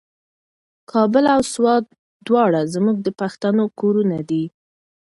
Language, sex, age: Pashto, female, 19-29